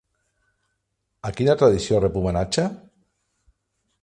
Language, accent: Catalan, aprenent (recent, des del castellà)